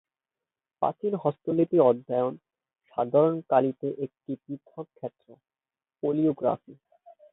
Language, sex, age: Bengali, male, 19-29